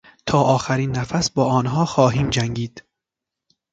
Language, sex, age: Persian, male, 19-29